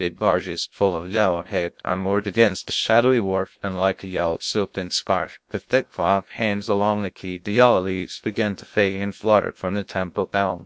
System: TTS, GlowTTS